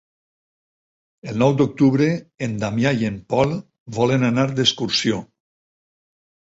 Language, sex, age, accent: Catalan, male, 60-69, valencià